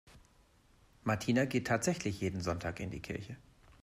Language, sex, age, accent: German, male, 40-49, Deutschland Deutsch